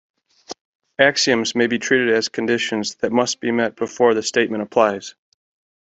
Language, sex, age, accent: English, male, 40-49, United States English